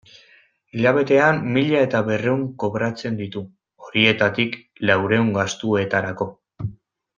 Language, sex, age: Basque, male, 19-29